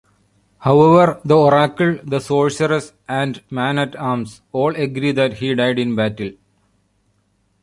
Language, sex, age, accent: English, male, 40-49, India and South Asia (India, Pakistan, Sri Lanka)